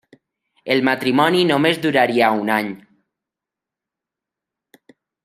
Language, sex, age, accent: Catalan, male, 30-39, valencià